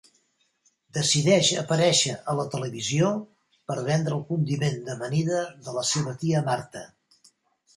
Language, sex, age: Catalan, male, 80-89